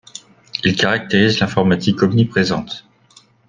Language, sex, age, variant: French, male, 30-39, Français de métropole